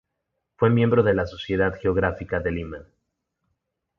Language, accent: Spanish, México